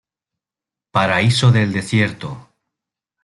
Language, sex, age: Spanish, male, 30-39